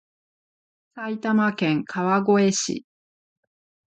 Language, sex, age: Japanese, female, 40-49